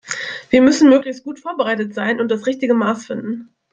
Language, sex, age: German, female, 19-29